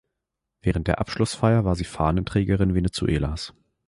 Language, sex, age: German, male, 19-29